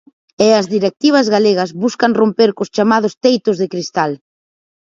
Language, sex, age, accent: Galician, female, 30-39, Atlántico (seseo e gheada)